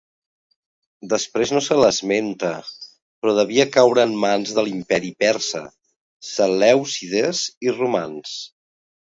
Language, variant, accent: Catalan, Central, central